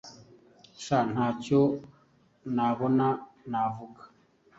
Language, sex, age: Kinyarwanda, male, 40-49